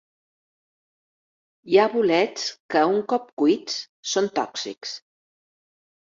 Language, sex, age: Catalan, female, 60-69